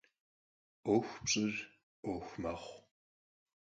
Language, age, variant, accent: Kabardian, 19-29, Адыгэбзэ (Къэбэрдей, Кирил, псоми зэдай), Джылэхъстэней (Gilahsteney)